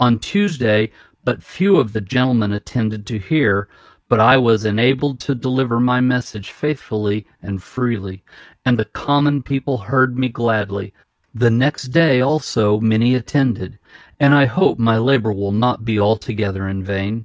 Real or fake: real